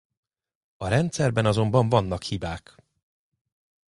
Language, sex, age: Hungarian, male, 40-49